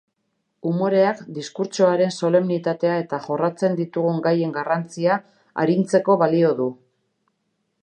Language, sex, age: Basque, female, 50-59